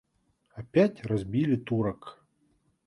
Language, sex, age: Russian, male, 40-49